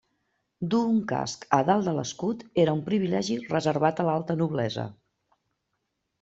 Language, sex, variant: Catalan, female, Central